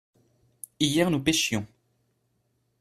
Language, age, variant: French, 19-29, Français de métropole